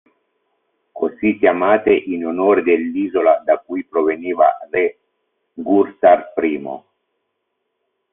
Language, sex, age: Italian, male, 50-59